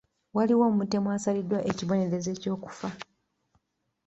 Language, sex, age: Ganda, female, 19-29